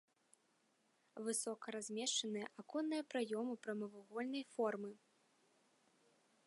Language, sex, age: Belarusian, female, 19-29